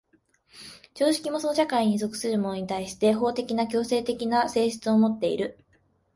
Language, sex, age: Japanese, female, 19-29